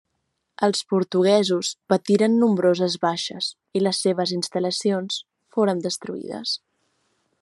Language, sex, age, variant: Catalan, female, 19-29, Central